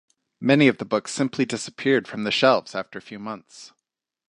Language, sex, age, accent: English, male, 30-39, United States English